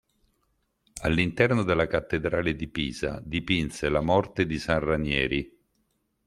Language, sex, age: Italian, male, 50-59